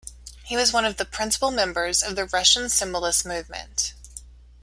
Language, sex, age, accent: English, female, 30-39, United States English